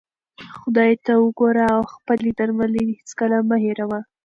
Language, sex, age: Pashto, female, 19-29